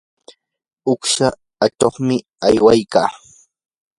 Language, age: Yanahuanca Pasco Quechua, 19-29